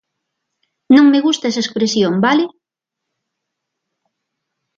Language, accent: Galician, Atlántico (seseo e gheada)